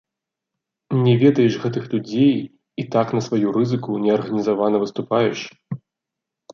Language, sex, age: Belarusian, male, 30-39